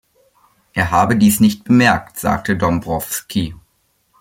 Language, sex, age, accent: German, male, under 19, Deutschland Deutsch